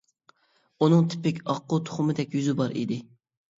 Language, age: Uyghur, 19-29